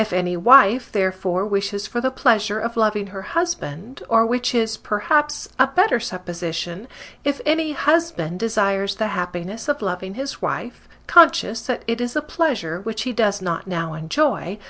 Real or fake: real